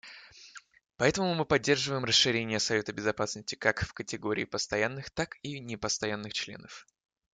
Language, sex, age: Russian, male, 19-29